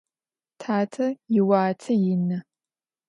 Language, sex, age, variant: Adyghe, female, 19-29, Адыгабзэ (Кирил, пстэумэ зэдыряе)